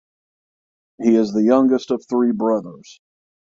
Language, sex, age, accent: English, male, 50-59, United States English; southern United States